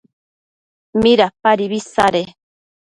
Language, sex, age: Matsés, female, 30-39